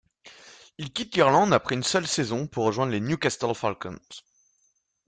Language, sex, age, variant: French, male, 19-29, Français de métropole